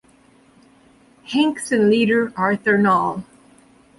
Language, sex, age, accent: English, female, 50-59, United States English